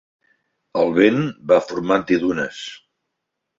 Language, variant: Catalan, Central